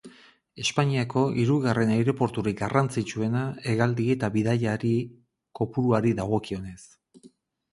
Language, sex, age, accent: Basque, male, 40-49, Erdialdekoa edo Nafarra (Gipuzkoa, Nafarroa)